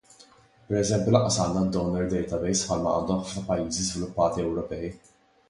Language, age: Maltese, 19-29